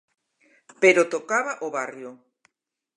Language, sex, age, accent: Galician, female, 60-69, Normativo (estándar)